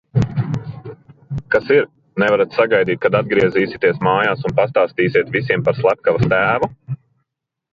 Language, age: Latvian, 30-39